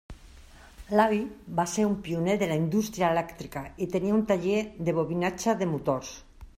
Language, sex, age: Catalan, female, 40-49